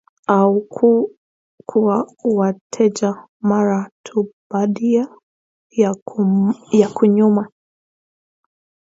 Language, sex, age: English, female, 19-29